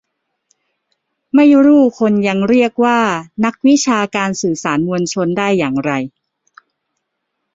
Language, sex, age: Thai, male, 30-39